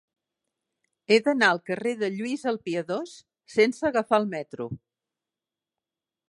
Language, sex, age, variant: Catalan, female, 60-69, Central